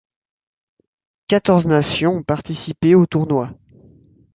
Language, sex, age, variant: French, male, 19-29, Français de métropole